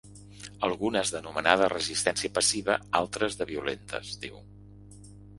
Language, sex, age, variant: Catalan, male, 50-59, Central